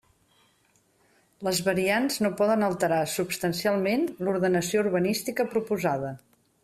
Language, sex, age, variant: Catalan, female, 50-59, Central